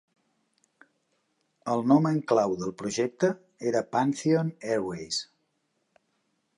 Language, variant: Catalan, Central